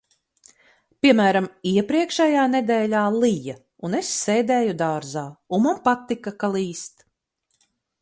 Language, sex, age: Latvian, female, 50-59